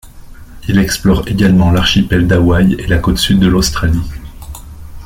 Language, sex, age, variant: French, male, 40-49, Français de métropole